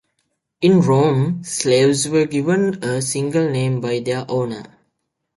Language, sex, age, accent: English, male, 19-29, United States English